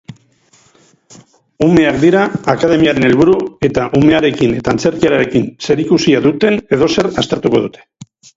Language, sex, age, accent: Basque, male, 50-59, Mendebalekoa (Araba, Bizkaia, Gipuzkoako mendebaleko herri batzuk)